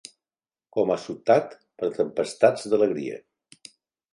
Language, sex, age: Catalan, male, 60-69